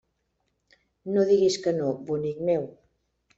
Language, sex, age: Catalan, female, 60-69